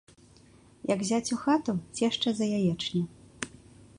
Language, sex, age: Belarusian, female, 19-29